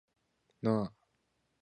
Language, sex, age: Japanese, male, 19-29